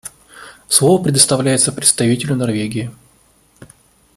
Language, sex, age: Russian, male, 19-29